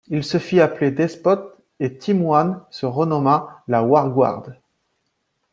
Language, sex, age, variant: French, male, 30-39, Français de métropole